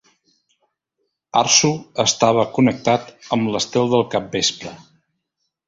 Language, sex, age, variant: Catalan, male, 50-59, Central